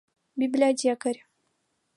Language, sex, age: Mari, female, 19-29